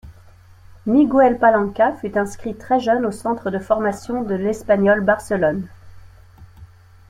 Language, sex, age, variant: French, female, 40-49, Français de métropole